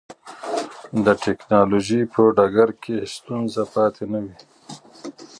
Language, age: Pashto, 40-49